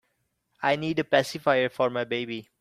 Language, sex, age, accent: English, male, 19-29, India and South Asia (India, Pakistan, Sri Lanka)